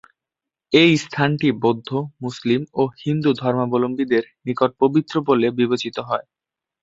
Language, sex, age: Bengali, male, under 19